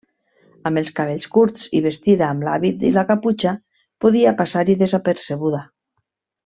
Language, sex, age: Catalan, female, 40-49